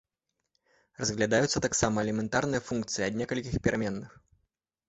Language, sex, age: Belarusian, male, 30-39